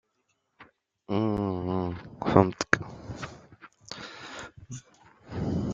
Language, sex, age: French, male, 19-29